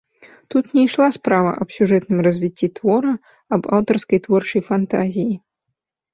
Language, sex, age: Belarusian, female, 30-39